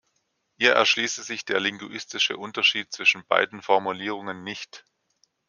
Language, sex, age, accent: German, male, 40-49, Deutschland Deutsch